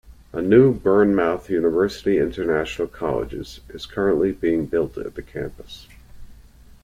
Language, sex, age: English, male, 60-69